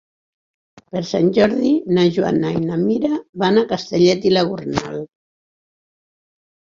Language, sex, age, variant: Catalan, female, 70-79, Central